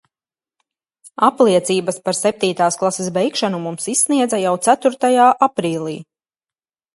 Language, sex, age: Latvian, female, 30-39